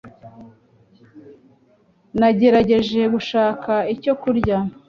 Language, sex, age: Kinyarwanda, female, 40-49